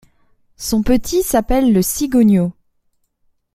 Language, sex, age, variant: French, female, 19-29, Français de métropole